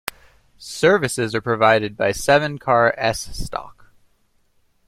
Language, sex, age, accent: English, male, 19-29, United States English